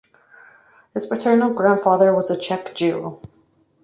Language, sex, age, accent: English, female, 30-39, United States English